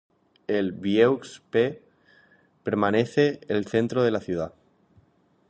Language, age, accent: Spanish, 19-29, España: Islas Canarias